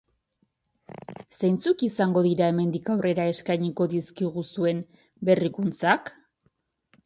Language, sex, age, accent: Basque, female, 19-29, Erdialdekoa edo Nafarra (Gipuzkoa, Nafarroa)